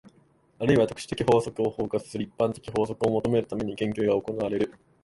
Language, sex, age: Japanese, male, 19-29